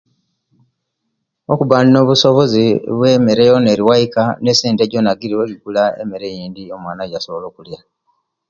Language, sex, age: Kenyi, male, 50-59